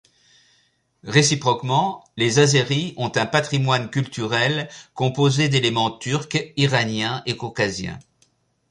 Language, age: French, 70-79